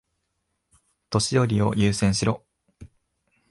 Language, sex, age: Japanese, male, 19-29